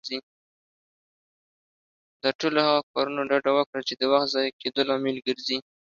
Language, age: Pashto, 19-29